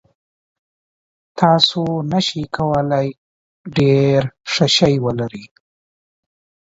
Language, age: Pashto, 19-29